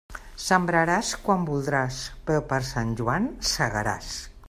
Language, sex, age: Catalan, female, 60-69